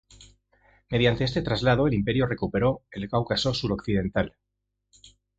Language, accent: Spanish, España: Centro-Sur peninsular (Madrid, Toledo, Castilla-La Mancha)